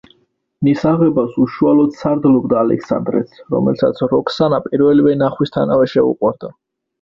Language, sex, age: Georgian, male, 19-29